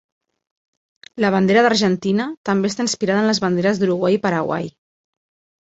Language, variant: Catalan, Central